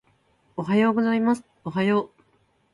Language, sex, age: Japanese, female, 19-29